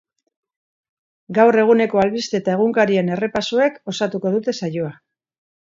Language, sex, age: Basque, female, 50-59